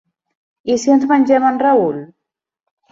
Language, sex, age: Catalan, female, 30-39